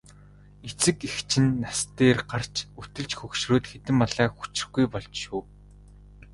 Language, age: Mongolian, 19-29